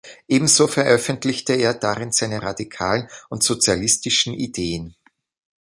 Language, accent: German, Österreichisches Deutsch